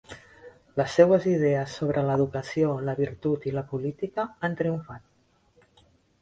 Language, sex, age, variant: Catalan, female, 50-59, Central